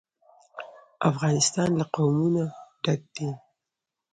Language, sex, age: Pashto, female, 19-29